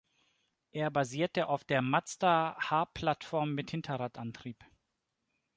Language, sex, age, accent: German, male, 30-39, Deutschland Deutsch